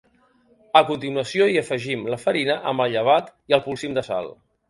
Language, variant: Catalan, Central